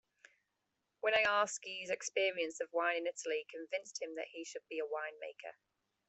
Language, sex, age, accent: English, female, 30-39, England English